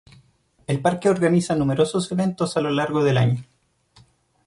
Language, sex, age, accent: Spanish, male, 30-39, Chileno: Chile, Cuyo